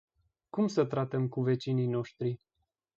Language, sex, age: Romanian, male, 19-29